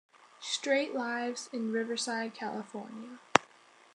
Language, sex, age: English, female, 19-29